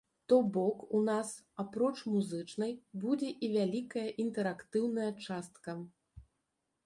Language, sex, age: Belarusian, female, 40-49